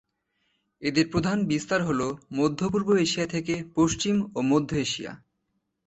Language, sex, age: Bengali, male, 19-29